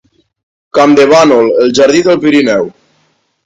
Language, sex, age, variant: Catalan, male, 19-29, Nord-Occidental